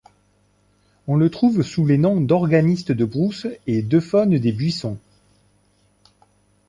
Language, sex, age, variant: French, male, 40-49, Français de métropole